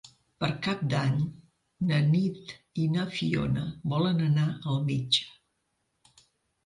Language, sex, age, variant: Catalan, female, 60-69, Central